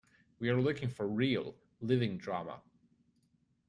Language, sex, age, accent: English, male, 19-29, United States English